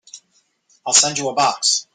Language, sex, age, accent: English, male, 40-49, United States English